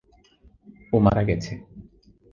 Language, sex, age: Bengali, male, 19-29